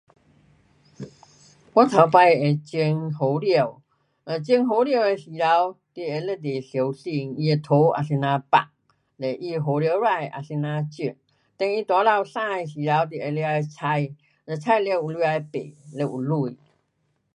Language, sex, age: Pu-Xian Chinese, female, 70-79